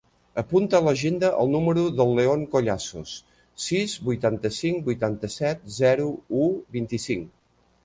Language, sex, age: Catalan, male, 50-59